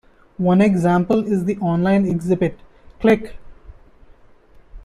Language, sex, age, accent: English, male, 19-29, India and South Asia (India, Pakistan, Sri Lanka)